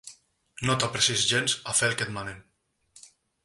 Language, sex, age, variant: Catalan, male, 19-29, Nord-Occidental